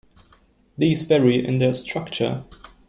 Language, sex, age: English, male, 19-29